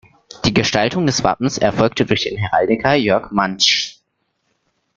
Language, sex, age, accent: German, male, under 19, Deutschland Deutsch